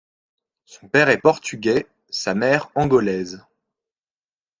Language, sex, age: French, male, 19-29